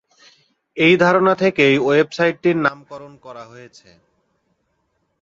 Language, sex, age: Bengali, male, 19-29